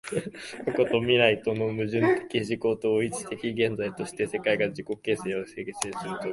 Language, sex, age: Japanese, male, 19-29